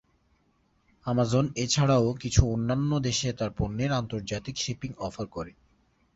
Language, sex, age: Bengali, male, 19-29